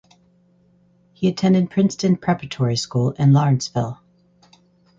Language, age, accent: English, 40-49, United States English